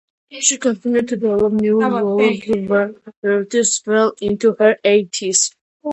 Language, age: English, under 19